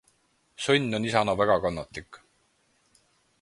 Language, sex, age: Estonian, male, 30-39